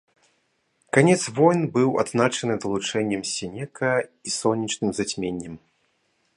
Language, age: Belarusian, 19-29